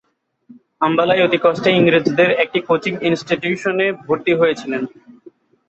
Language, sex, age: Bengali, male, 19-29